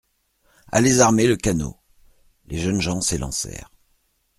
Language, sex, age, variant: French, male, 40-49, Français de métropole